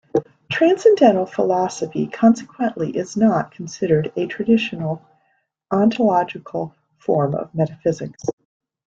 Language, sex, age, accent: English, female, 50-59, United States English